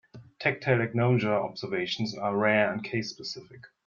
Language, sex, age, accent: English, male, 30-39, United States English